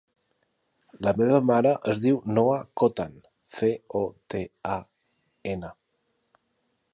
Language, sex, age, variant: Catalan, male, 40-49, Balear